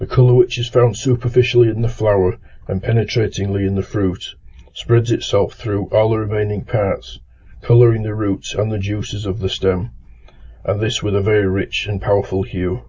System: none